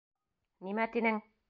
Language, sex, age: Bashkir, female, 40-49